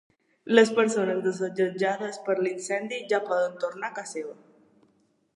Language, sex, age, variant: Catalan, female, under 19, Balear